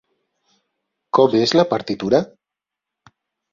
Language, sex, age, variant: Catalan, male, 40-49, Central